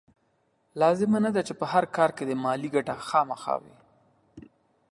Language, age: Pashto, 30-39